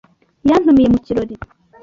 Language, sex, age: Kinyarwanda, male, 19-29